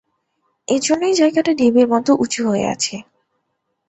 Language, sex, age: Bengali, female, 19-29